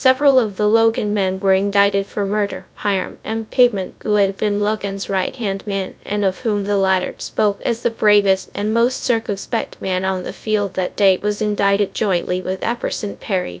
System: TTS, GradTTS